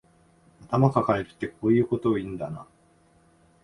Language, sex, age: Japanese, male, 19-29